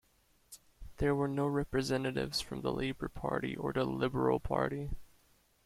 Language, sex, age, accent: English, male, 19-29, United States English